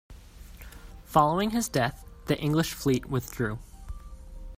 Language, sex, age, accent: English, male, 19-29, United States English